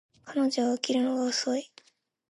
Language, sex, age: Japanese, female, under 19